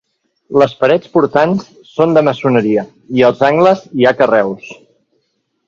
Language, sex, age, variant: Catalan, male, 40-49, Central